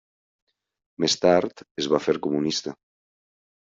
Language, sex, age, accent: Catalan, male, 40-49, valencià